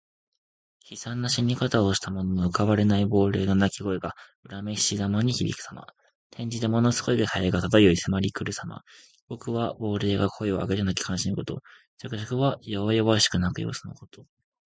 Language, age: Japanese, 19-29